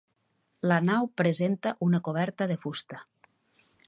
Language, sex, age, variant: Catalan, female, 40-49, Nord-Occidental